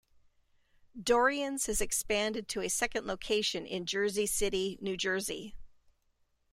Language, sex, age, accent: English, female, 50-59, United States English